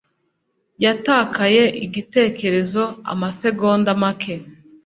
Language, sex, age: Kinyarwanda, female, 19-29